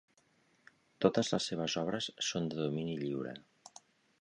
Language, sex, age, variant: Catalan, male, 50-59, Central